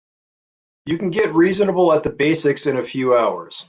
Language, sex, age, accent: English, male, 40-49, United States English